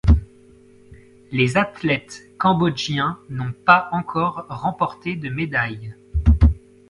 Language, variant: French, Français de métropole